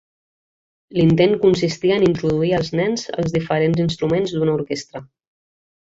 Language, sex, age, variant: Catalan, female, 40-49, Central